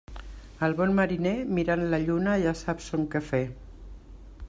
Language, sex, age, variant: Catalan, female, 60-69, Central